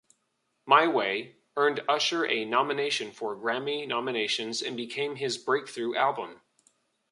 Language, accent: English, United States English